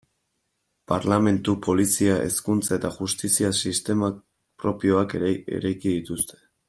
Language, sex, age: Basque, male, 19-29